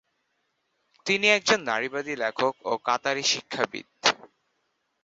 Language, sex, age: Bengali, male, 19-29